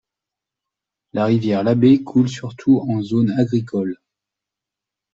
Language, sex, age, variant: French, male, 40-49, Français de métropole